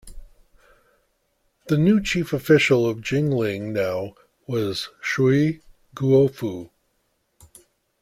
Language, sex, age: English, male, 60-69